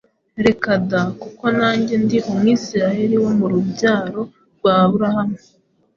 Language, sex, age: Kinyarwanda, female, 19-29